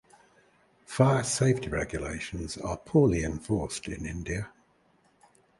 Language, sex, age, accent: English, male, 60-69, England English